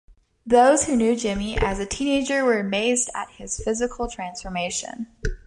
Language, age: English, 19-29